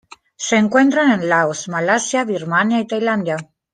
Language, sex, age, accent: Spanish, female, 40-49, España: Sur peninsular (Andalucia, Extremadura, Murcia)